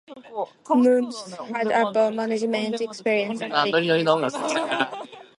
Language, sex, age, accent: English, female, under 19, United States English